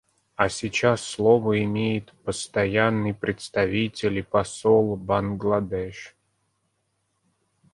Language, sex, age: Russian, male, 30-39